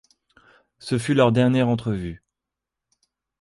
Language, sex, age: French, male, 30-39